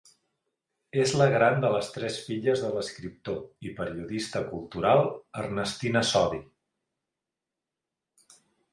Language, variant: Catalan, Central